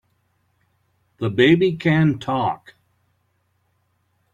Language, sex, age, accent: English, male, 60-69, United States English